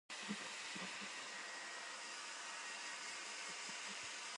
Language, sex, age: Min Nan Chinese, female, 19-29